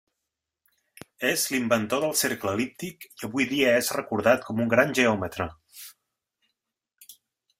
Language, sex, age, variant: Catalan, male, 40-49, Central